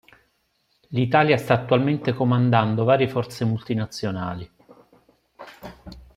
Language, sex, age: Italian, male, 40-49